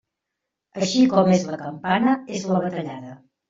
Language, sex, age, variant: Catalan, female, 50-59, Central